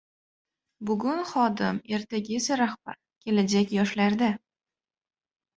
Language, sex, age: Uzbek, female, 19-29